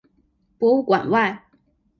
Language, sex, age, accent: Chinese, female, 30-39, 出生地：北京市